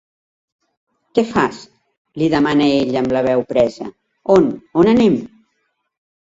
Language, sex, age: Catalan, female, 60-69